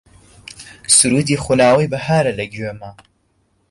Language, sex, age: Central Kurdish, male, under 19